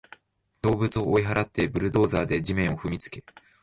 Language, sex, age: Japanese, male, 19-29